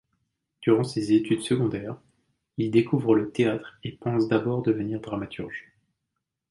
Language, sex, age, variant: French, male, 30-39, Français de métropole